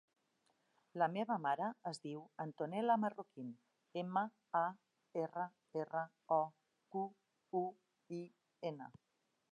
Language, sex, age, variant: Catalan, female, 60-69, Central